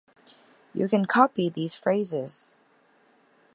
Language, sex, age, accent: English, female, 30-39, United States English